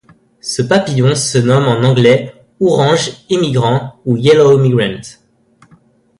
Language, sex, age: French, male, under 19